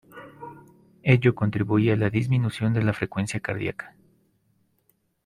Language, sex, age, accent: Spanish, male, 30-39, Andino-Pacífico: Colombia, Perú, Ecuador, oeste de Bolivia y Venezuela andina